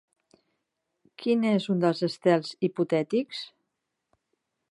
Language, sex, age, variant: Catalan, female, 40-49, Central